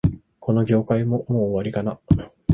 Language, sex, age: Japanese, male, 19-29